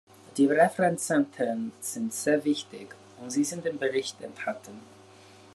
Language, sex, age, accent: German, male, 19-29, Britisches Deutsch